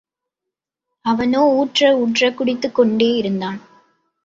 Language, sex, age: Tamil, female, under 19